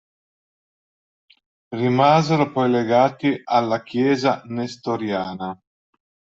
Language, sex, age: Italian, male, 50-59